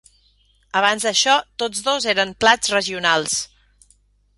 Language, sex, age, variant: Catalan, female, 40-49, Central